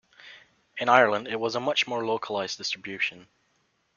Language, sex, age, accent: English, male, under 19, United States English